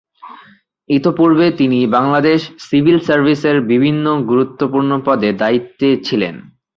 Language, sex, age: Bengali, male, 19-29